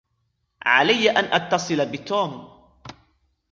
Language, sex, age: Arabic, male, 19-29